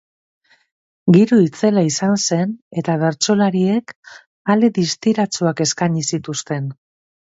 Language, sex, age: Basque, female, 40-49